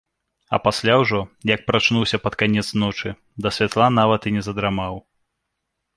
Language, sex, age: Belarusian, male, 30-39